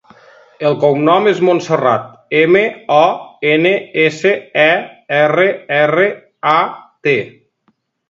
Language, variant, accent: Catalan, Nord-Occidental, nord-occidental